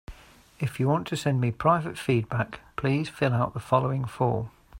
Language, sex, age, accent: English, male, 40-49, England English